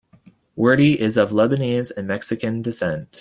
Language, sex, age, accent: English, male, 19-29, United States English